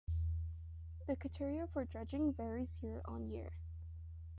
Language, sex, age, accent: English, female, 19-29, United States English